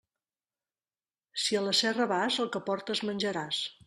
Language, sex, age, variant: Catalan, female, 40-49, Central